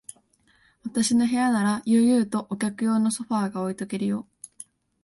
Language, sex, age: Japanese, female, under 19